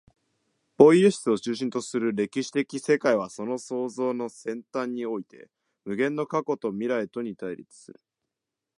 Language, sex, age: Japanese, male, 19-29